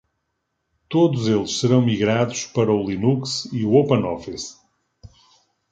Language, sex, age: Portuguese, male, 40-49